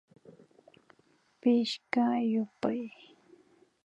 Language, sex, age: Imbabura Highland Quichua, female, under 19